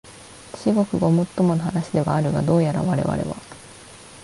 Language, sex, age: Japanese, female, 19-29